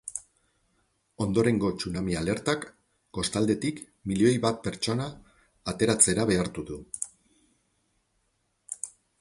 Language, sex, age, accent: Basque, male, 50-59, Mendebalekoa (Araba, Bizkaia, Gipuzkoako mendebaleko herri batzuk)